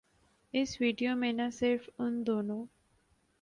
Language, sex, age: Urdu, female, 19-29